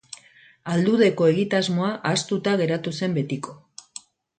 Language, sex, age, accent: Basque, female, 50-59, Erdialdekoa edo Nafarra (Gipuzkoa, Nafarroa)